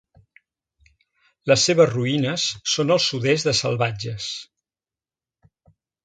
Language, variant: Catalan, Central